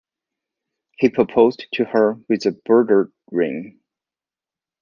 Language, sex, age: English, male, 40-49